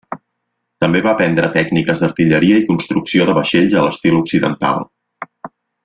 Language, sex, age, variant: Catalan, male, 40-49, Central